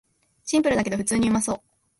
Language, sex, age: Japanese, female, 19-29